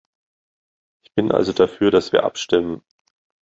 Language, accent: German, Deutschland Deutsch